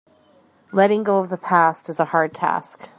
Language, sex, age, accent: English, female, 30-39, Canadian English